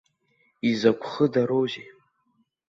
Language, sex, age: Abkhazian, male, under 19